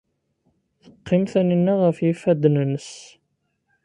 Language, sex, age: Kabyle, male, 19-29